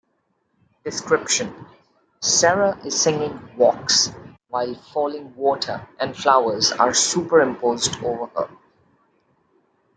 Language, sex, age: English, female, 30-39